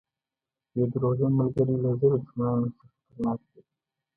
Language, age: Pashto, 19-29